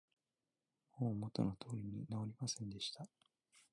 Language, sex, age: Japanese, male, 19-29